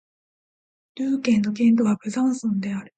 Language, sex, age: Japanese, female, 19-29